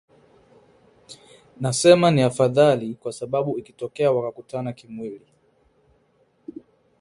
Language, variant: Swahili, Kiswahili Sanifu (EA)